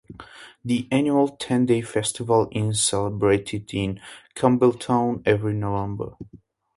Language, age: English, 19-29